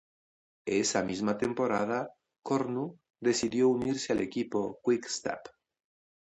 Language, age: Spanish, 60-69